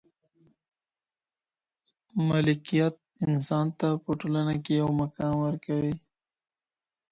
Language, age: Pashto, 19-29